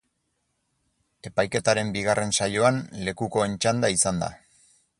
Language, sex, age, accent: Basque, male, 40-49, Erdialdekoa edo Nafarra (Gipuzkoa, Nafarroa)